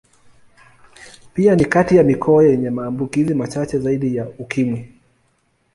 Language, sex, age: Swahili, male, 30-39